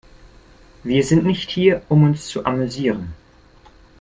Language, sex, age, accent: German, male, 19-29, Deutschland Deutsch